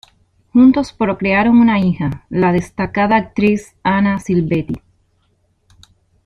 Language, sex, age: Spanish, female, 50-59